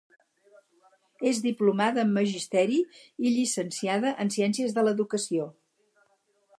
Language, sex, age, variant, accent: Catalan, female, 60-69, Central, Català central